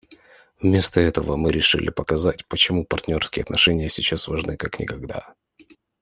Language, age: Russian, 19-29